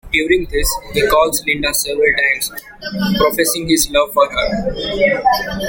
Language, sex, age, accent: English, male, 19-29, India and South Asia (India, Pakistan, Sri Lanka)